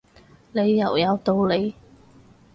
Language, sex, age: Cantonese, female, 30-39